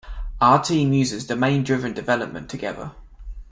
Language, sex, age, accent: English, male, 19-29, England English